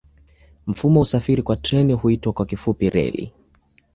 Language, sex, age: Swahili, male, 19-29